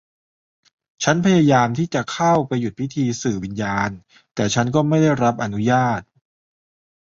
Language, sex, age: Thai, male, 30-39